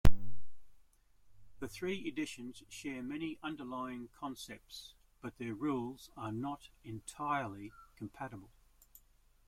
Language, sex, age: English, male, 60-69